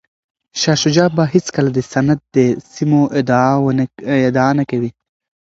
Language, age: Pashto, 19-29